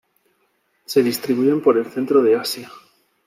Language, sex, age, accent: Spanish, male, 30-39, España: Sur peninsular (Andalucia, Extremadura, Murcia)